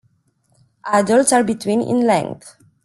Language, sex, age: English, female, 19-29